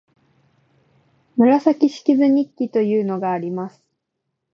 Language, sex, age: Japanese, female, 19-29